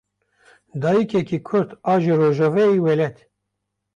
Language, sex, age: Kurdish, male, 50-59